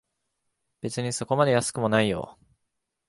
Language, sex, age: Japanese, male, 19-29